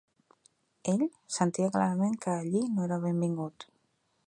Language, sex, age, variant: Catalan, female, 30-39, Central